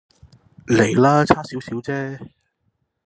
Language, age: Cantonese, 30-39